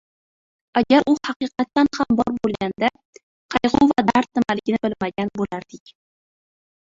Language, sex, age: Uzbek, female, 19-29